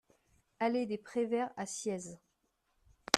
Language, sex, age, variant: French, female, 19-29, Français de métropole